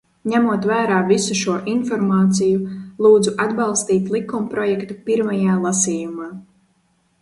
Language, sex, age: Latvian, female, 19-29